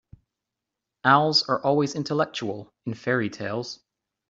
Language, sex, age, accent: English, male, 30-39, United States English